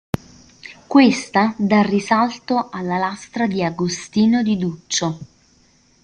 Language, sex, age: Italian, female, 19-29